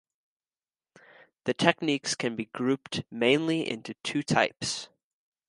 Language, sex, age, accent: English, male, under 19, United States English